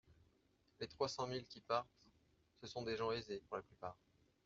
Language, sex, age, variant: French, male, 30-39, Français de métropole